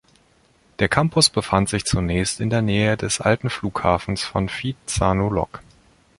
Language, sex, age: German, male, 30-39